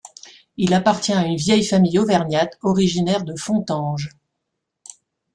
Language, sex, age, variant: French, female, 50-59, Français de métropole